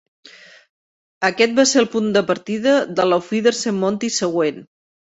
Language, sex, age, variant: Catalan, female, 50-59, Central